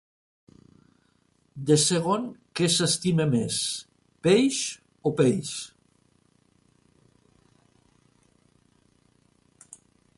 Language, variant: Catalan, Central